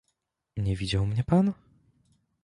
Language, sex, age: Polish, male, 19-29